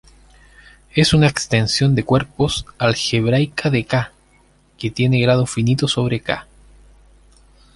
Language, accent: Spanish, Chileno: Chile, Cuyo